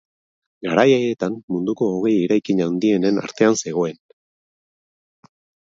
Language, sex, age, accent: Basque, male, 40-49, Mendebalekoa (Araba, Bizkaia, Gipuzkoako mendebaleko herri batzuk)